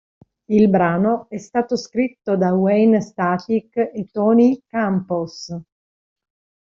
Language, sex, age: Italian, female, 30-39